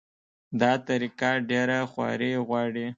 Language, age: Pashto, 19-29